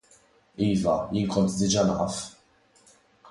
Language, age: Maltese, 19-29